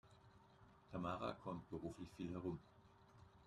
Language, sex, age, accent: German, male, 60-69, Deutschland Deutsch